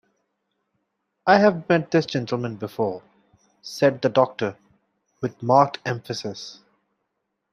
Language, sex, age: English, male, 19-29